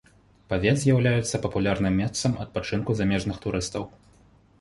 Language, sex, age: Belarusian, male, 19-29